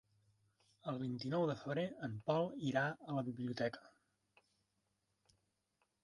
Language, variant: Catalan, Central